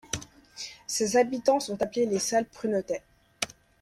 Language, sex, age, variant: French, female, under 19, Français de métropole